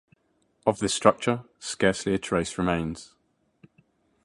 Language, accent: English, England English